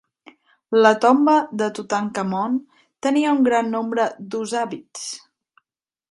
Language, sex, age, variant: Catalan, female, 19-29, Central